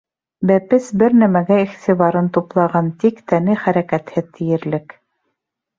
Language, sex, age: Bashkir, female, 40-49